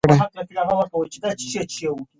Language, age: Pashto, 19-29